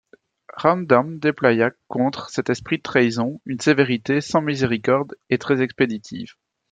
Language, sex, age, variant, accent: French, male, 30-39, Français d'Europe, Français de Belgique